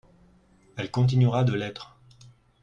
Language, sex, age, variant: French, male, 40-49, Français de métropole